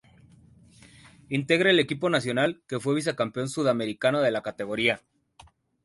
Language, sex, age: Spanish, male, 30-39